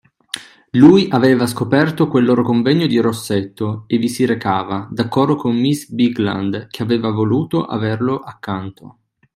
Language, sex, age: Italian, male, 19-29